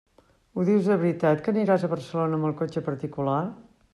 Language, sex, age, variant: Catalan, female, 50-59, Central